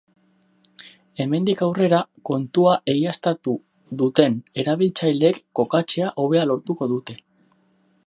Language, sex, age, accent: Basque, male, 19-29, Mendebalekoa (Araba, Bizkaia, Gipuzkoako mendebaleko herri batzuk)